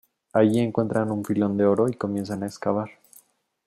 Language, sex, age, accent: Spanish, female, 60-69, México